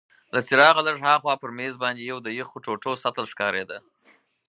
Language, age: Pashto, 40-49